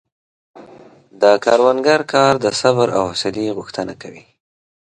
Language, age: Pashto, 30-39